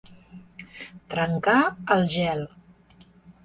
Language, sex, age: Catalan, female, 40-49